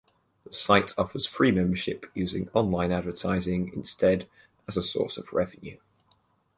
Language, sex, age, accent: English, male, under 19, England English